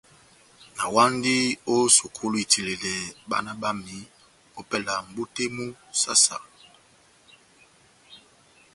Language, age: Batanga, 40-49